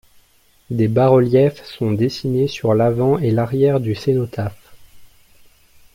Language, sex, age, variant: French, male, 19-29, Français de métropole